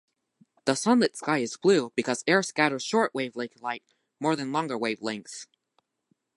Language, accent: English, United States English